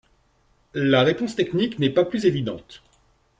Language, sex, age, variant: French, male, 40-49, Français de métropole